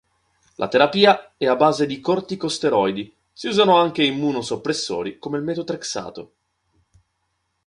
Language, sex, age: Italian, male, 19-29